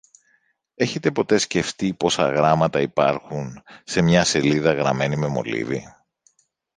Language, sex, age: Greek, male, 50-59